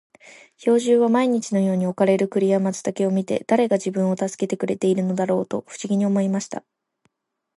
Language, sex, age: Japanese, female, 19-29